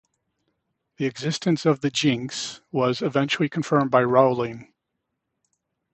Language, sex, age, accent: English, male, 60-69, United States English